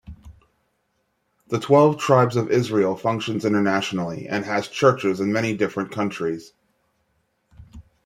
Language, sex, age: English, male, 40-49